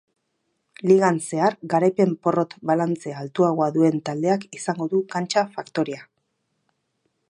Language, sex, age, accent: Basque, female, 40-49, Erdialdekoa edo Nafarra (Gipuzkoa, Nafarroa)